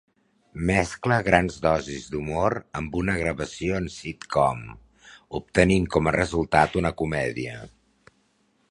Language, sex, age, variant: Catalan, male, 40-49, Central